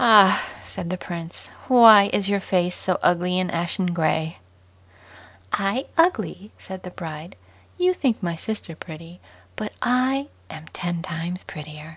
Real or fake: real